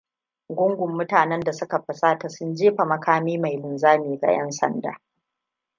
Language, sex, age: Hausa, female, 30-39